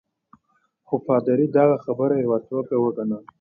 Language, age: Pashto, 19-29